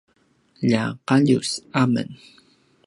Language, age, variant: Paiwan, 30-39, pinayuanan a kinaikacedasan (東排灣語)